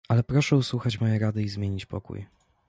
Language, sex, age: Polish, male, 19-29